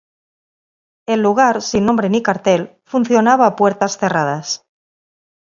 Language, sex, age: Spanish, female, 40-49